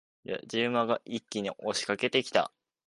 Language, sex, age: Japanese, male, 19-29